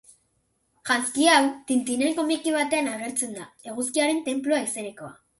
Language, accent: Basque, Erdialdekoa edo Nafarra (Gipuzkoa, Nafarroa)